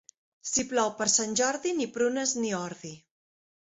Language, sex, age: Catalan, female, 40-49